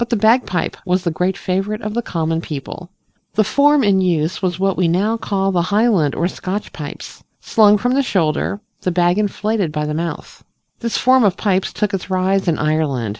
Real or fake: real